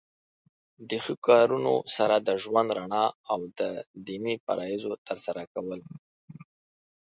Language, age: Pashto, 19-29